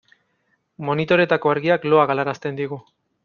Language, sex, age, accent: Basque, male, 19-29, Mendebalekoa (Araba, Bizkaia, Gipuzkoako mendebaleko herri batzuk)